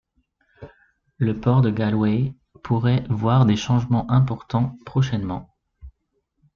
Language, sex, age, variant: French, male, 19-29, Français de métropole